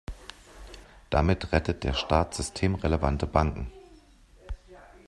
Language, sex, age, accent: German, male, 40-49, Deutschland Deutsch